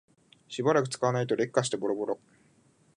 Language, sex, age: Japanese, male, 19-29